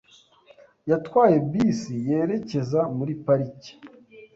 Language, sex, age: Kinyarwanda, male, 19-29